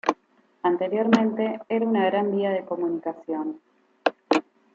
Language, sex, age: Spanish, female, 19-29